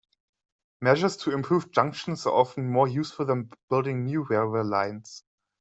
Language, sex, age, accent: English, male, 19-29, United States English